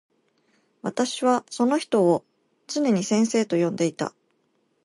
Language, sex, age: Japanese, female, 40-49